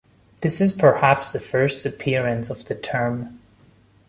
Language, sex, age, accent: English, male, 30-39, India and South Asia (India, Pakistan, Sri Lanka)